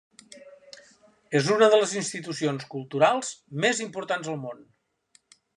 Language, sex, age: Catalan, male, 70-79